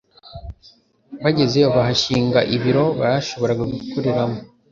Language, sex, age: Kinyarwanda, male, under 19